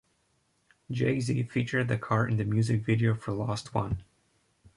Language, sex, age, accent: English, male, 19-29, United States English